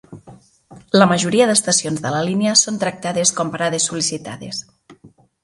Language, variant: Catalan, Central